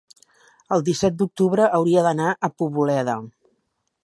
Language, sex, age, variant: Catalan, female, 50-59, Central